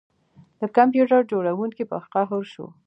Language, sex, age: Pashto, female, 19-29